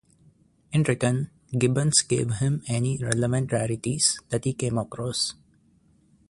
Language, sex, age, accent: English, male, 19-29, India and South Asia (India, Pakistan, Sri Lanka)